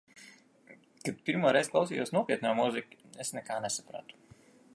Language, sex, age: Latvian, male, 19-29